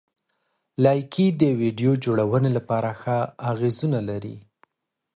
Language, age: Pashto, 30-39